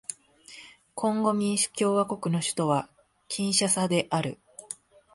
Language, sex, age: Japanese, female, 40-49